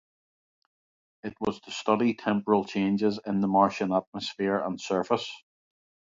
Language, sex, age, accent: English, male, 40-49, Northern Irish